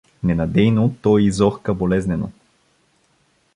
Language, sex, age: Bulgarian, male, 19-29